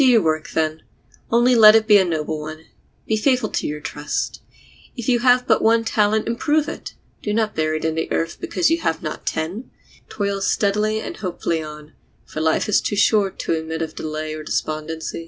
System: none